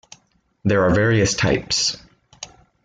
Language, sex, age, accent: English, male, 19-29, United States English